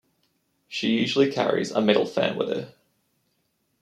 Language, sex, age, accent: English, male, 19-29, Australian English